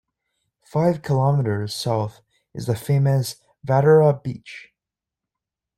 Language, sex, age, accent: English, male, 19-29, Canadian English